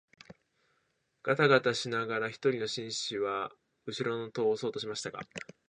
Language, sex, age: Japanese, male, 19-29